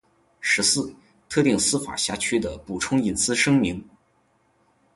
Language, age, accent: Chinese, 19-29, 出生地：吉林省